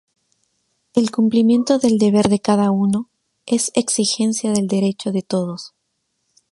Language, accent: Spanish, Andino-Pacífico: Colombia, Perú, Ecuador, oeste de Bolivia y Venezuela andina